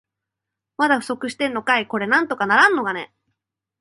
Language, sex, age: Japanese, female, 19-29